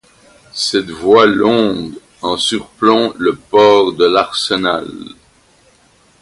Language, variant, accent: French, Français d'Europe, Français de Belgique